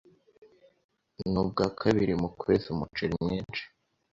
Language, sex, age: Kinyarwanda, male, under 19